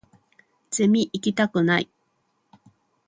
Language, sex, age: Japanese, female, 40-49